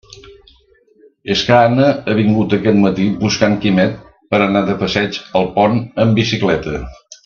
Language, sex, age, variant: Catalan, male, 70-79, Central